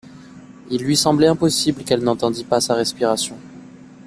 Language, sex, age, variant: French, male, 30-39, Français de métropole